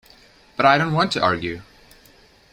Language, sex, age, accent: English, male, 19-29, United States English